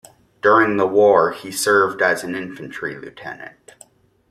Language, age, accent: English, 19-29, United States English